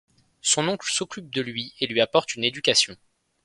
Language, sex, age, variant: French, male, 19-29, Français de métropole